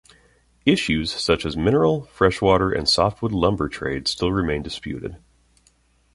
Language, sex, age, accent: English, male, 19-29, United States English